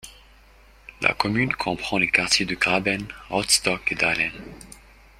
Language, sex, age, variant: French, male, 19-29, Français de métropole